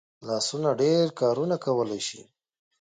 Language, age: Pashto, 30-39